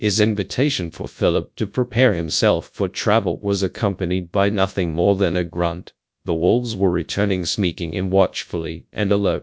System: TTS, GradTTS